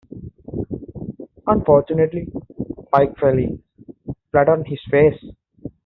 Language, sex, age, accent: English, male, 19-29, England English